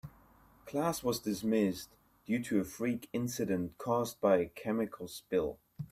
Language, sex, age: English, male, 19-29